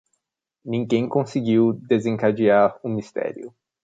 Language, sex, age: Portuguese, male, 19-29